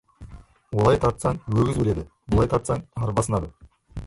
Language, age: Kazakh, 30-39